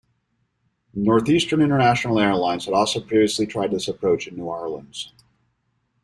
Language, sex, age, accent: English, male, 40-49, United States English